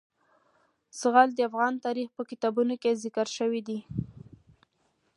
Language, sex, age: Pashto, female, 19-29